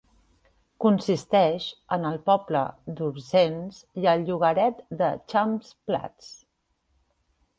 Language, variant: Catalan, Central